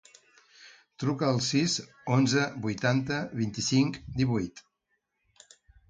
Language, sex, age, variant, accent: Catalan, male, 50-59, Central, central